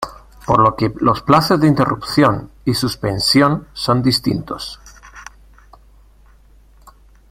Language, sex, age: Spanish, male, 40-49